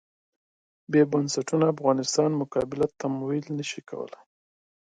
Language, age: Pashto, 19-29